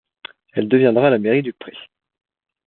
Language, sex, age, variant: French, male, 19-29, Français de métropole